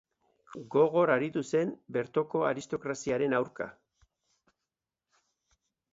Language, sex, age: Basque, male, 60-69